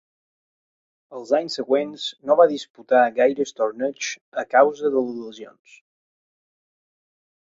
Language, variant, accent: Catalan, Balear, balear